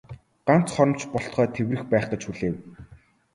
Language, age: Mongolian, 19-29